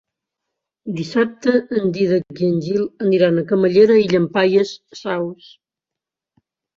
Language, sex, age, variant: Catalan, female, 70-79, Central